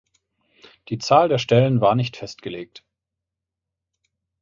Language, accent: German, Deutschland Deutsch; Hochdeutsch